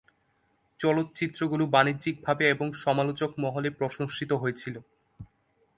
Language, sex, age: Bengali, male, 19-29